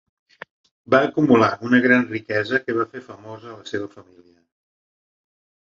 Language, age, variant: Catalan, 60-69, Central